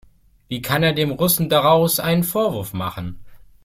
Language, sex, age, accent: German, male, 19-29, Deutschland Deutsch